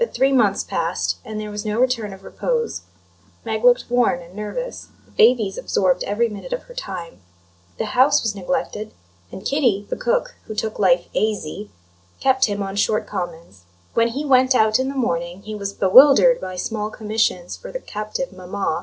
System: none